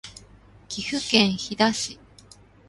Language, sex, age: Japanese, female, 30-39